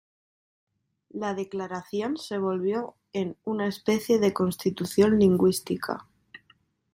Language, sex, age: Spanish, female, 19-29